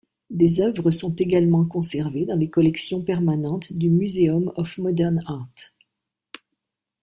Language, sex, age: French, female, 60-69